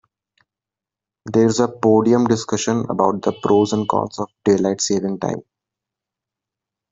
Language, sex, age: English, male, 19-29